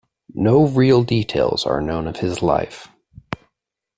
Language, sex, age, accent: English, male, 19-29, United States English